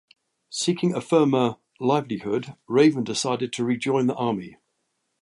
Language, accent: English, England English